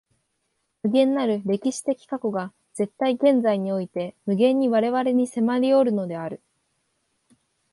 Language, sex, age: Japanese, female, under 19